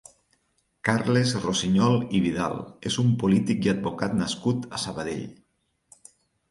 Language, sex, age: Catalan, male, 40-49